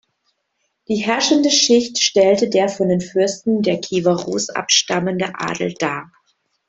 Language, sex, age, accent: German, female, 40-49, Deutschland Deutsch